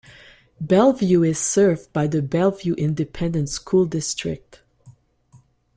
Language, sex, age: English, female, 50-59